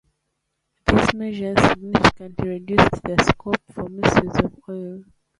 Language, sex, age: English, female, 19-29